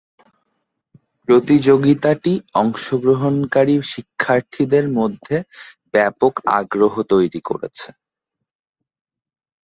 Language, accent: Bengali, প্রমিত